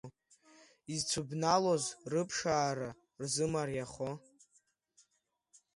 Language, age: Abkhazian, under 19